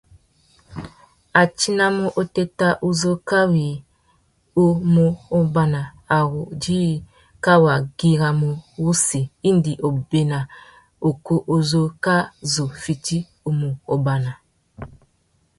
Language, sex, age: Tuki, female, 30-39